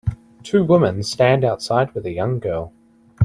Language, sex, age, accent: English, male, 19-29, New Zealand English